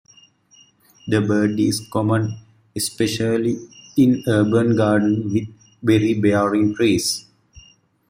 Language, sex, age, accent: English, male, 19-29, United States English